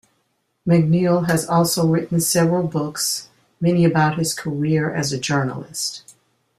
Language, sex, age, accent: English, female, 60-69, United States English